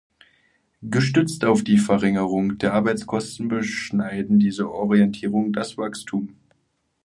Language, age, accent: German, 19-29, Deutschland Deutsch